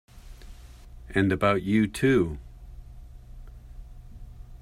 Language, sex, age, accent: English, male, 50-59, United States English